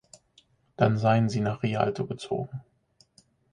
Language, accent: German, Deutschland Deutsch